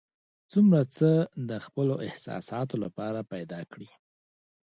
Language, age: Pashto, 30-39